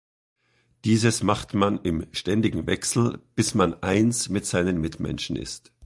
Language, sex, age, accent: German, male, 50-59, Österreichisches Deutsch